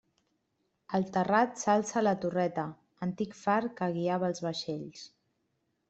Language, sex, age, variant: Catalan, female, 40-49, Central